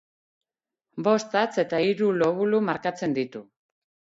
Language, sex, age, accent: Basque, female, 40-49, Mendebalekoa (Araba, Bizkaia, Gipuzkoako mendebaleko herri batzuk)